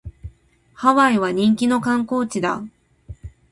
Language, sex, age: Japanese, female, 30-39